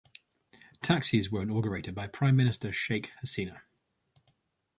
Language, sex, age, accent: English, male, 30-39, England English